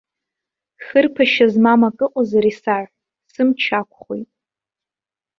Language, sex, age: Abkhazian, female, 19-29